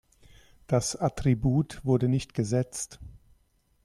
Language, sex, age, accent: German, male, 50-59, Deutschland Deutsch